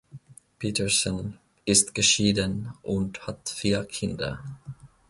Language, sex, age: German, male, 30-39